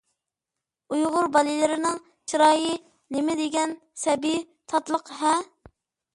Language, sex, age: Uyghur, male, under 19